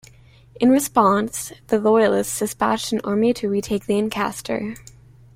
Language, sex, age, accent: English, female, under 19, United States English